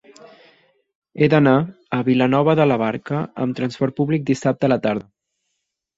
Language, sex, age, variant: Catalan, male, 19-29, Central